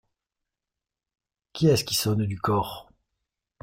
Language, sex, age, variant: French, male, 50-59, Français de métropole